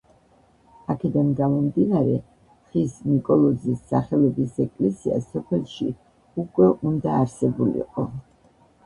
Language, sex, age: Georgian, female, 70-79